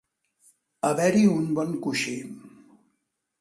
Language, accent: Catalan, Barceloní